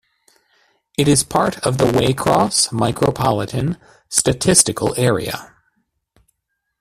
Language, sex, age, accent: English, male, 30-39, United States English